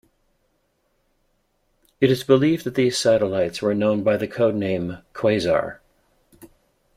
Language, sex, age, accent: English, male, 50-59, United States English